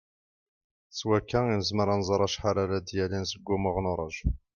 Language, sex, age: Kabyle, male, 50-59